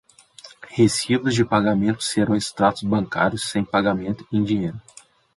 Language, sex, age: Portuguese, male, 19-29